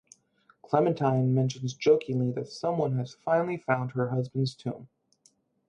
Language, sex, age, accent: English, male, 19-29, United States English